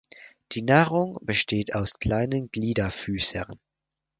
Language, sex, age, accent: German, male, under 19, Deutschland Deutsch